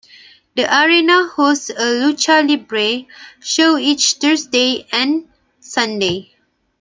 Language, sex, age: English, female, 19-29